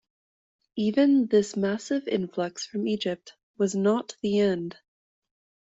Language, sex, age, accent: English, female, 30-39, Canadian English